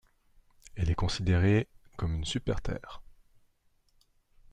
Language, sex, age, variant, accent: French, male, 30-39, Français d'Europe, Français de Suisse